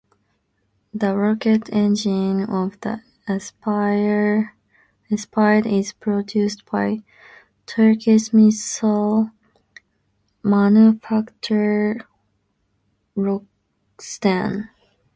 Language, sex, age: English, female, under 19